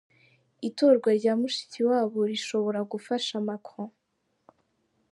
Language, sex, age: Kinyarwanda, female, 19-29